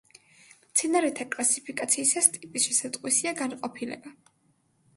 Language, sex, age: Georgian, female, under 19